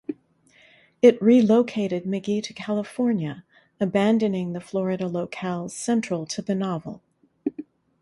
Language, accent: English, United States English